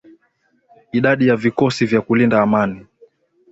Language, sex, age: Swahili, male, 19-29